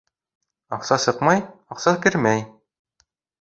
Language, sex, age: Bashkir, male, 30-39